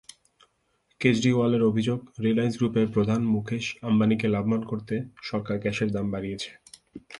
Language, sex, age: Bengali, male, 19-29